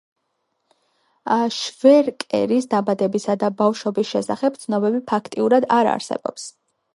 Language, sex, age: Georgian, female, 19-29